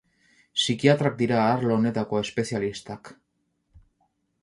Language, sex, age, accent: Basque, male, 19-29, Mendebalekoa (Araba, Bizkaia, Gipuzkoako mendebaleko herri batzuk)